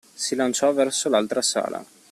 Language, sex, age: Italian, male, 19-29